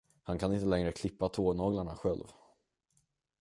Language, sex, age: Swedish, male, under 19